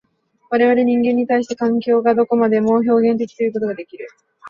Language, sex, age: Japanese, female, 19-29